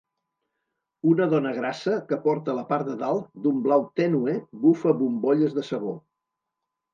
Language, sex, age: Catalan, male, 80-89